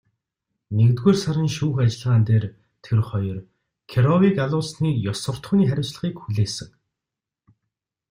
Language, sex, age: Mongolian, male, 30-39